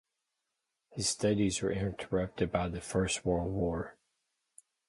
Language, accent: English, United States English